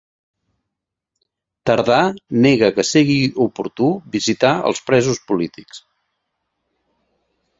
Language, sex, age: Catalan, male, 60-69